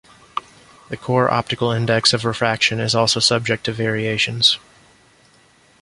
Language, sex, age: English, male, 19-29